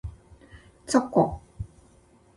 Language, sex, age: Japanese, female, 50-59